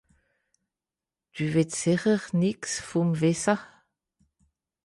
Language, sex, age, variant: Swiss German, female, 50-59, Südniederàlemmànisch (Kolmer, Gawìller, Mìlhüüsa, Àltkìrich, usw.)